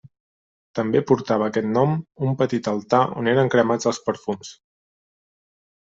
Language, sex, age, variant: Catalan, male, 19-29, Central